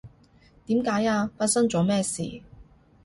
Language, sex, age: Cantonese, female, 30-39